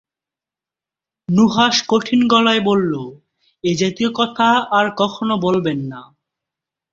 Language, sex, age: Bengali, male, 19-29